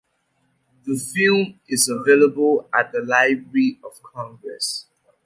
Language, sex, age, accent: English, male, 30-39, United States English